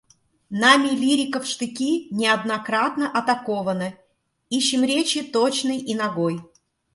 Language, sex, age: Russian, female, 40-49